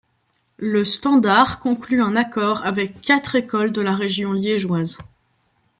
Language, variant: French, Français de métropole